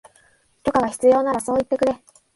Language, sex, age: Japanese, female, 19-29